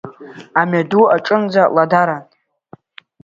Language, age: Abkhazian, under 19